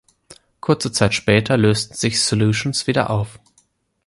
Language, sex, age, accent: German, male, 19-29, Deutschland Deutsch